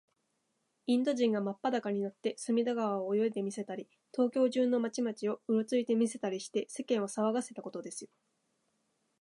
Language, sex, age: Japanese, female, 19-29